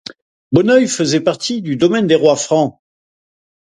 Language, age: French, 50-59